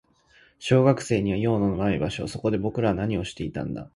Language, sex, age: Japanese, male, 19-29